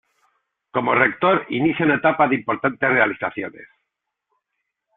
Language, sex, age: Spanish, male, 50-59